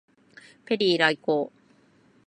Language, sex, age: Japanese, female, 30-39